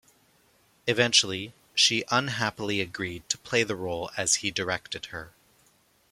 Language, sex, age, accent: English, male, 30-39, Canadian English